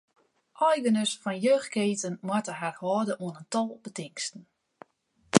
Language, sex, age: Western Frisian, female, 40-49